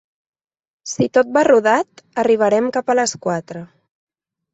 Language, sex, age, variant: Catalan, female, 19-29, Central